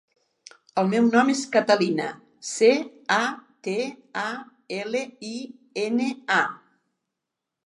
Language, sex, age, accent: Catalan, female, 60-69, occidental